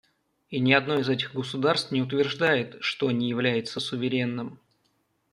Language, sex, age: Russian, male, 19-29